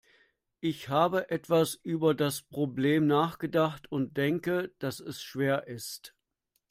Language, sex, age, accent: German, male, 50-59, Deutschland Deutsch